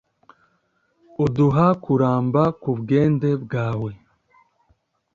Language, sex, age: Kinyarwanda, male, 19-29